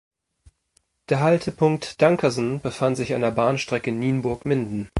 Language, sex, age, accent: German, male, 19-29, Deutschland Deutsch